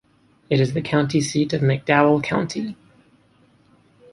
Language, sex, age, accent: English, male, 19-29, United States English